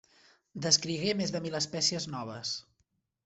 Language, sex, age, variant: Catalan, male, 19-29, Central